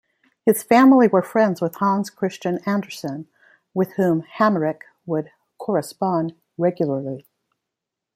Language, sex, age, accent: English, female, 50-59, United States English